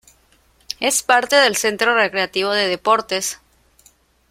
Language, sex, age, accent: Spanish, female, 30-39, Andino-Pacífico: Colombia, Perú, Ecuador, oeste de Bolivia y Venezuela andina